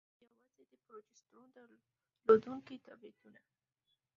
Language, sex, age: Pashto, female, under 19